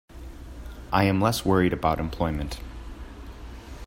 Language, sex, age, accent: English, male, 19-29, United States English